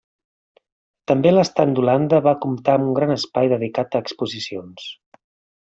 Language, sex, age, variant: Catalan, male, 40-49, Central